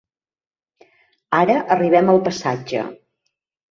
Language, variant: Catalan, Central